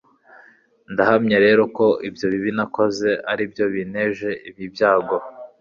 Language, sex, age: Kinyarwanda, male, 19-29